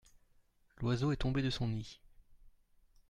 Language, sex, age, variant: French, male, 40-49, Français de métropole